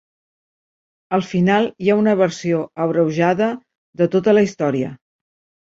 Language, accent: Catalan, Barceloní